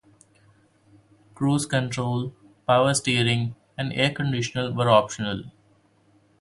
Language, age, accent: English, 19-29, India and South Asia (India, Pakistan, Sri Lanka)